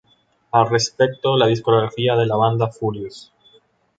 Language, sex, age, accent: Spanish, male, 19-29, Caribe: Cuba, Venezuela, Puerto Rico, República Dominicana, Panamá, Colombia caribeña, México caribeño, Costa del golfo de México